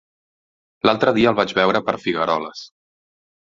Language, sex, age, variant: Catalan, male, 30-39, Central